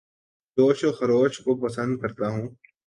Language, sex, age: Urdu, male, 19-29